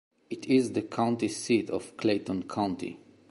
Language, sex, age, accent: English, male, 30-39, Canadian English